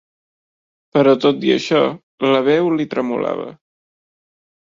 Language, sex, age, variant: Catalan, male, 19-29, Central